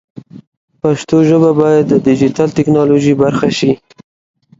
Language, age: Pashto, 19-29